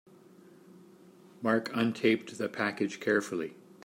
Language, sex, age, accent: English, male, 60-69, Canadian English